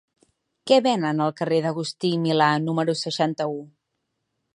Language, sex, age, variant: Catalan, female, 19-29, Central